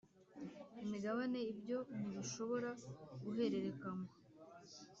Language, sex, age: Kinyarwanda, female, under 19